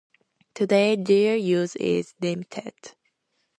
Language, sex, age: English, female, 19-29